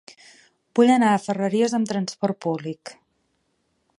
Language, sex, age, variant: Catalan, female, 30-39, Central